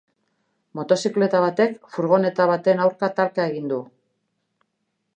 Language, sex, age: Basque, female, 50-59